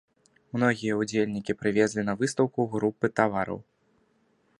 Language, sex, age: Belarusian, male, 19-29